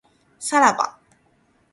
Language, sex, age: Japanese, female, 19-29